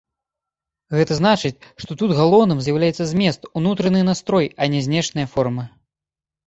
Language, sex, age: Belarusian, male, 19-29